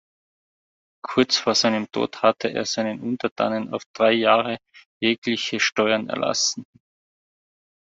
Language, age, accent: German, 30-39, Österreichisches Deutsch